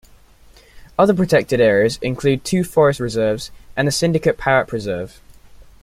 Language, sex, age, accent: English, male, under 19, England English